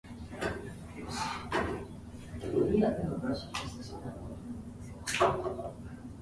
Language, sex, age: English, male, 19-29